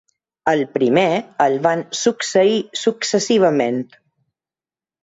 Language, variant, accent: Catalan, Balear, balear